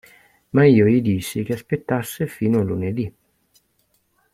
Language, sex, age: Italian, male, 40-49